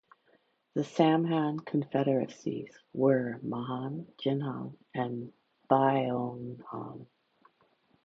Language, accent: English, United States English